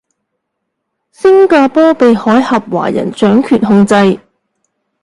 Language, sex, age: Cantonese, female, 30-39